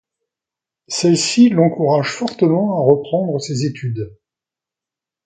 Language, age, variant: French, 60-69, Français de métropole